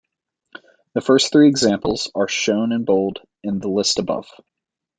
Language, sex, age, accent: English, male, 30-39, United States English